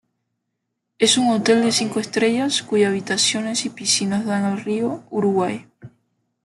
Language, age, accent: Spanish, 19-29, Caribe: Cuba, Venezuela, Puerto Rico, República Dominicana, Panamá, Colombia caribeña, México caribeño, Costa del golfo de México